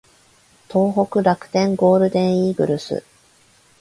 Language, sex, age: Japanese, female, 30-39